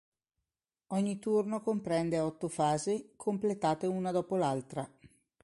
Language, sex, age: Italian, female, 60-69